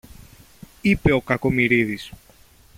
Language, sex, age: Greek, male, 30-39